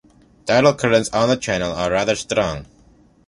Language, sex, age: English, male, 19-29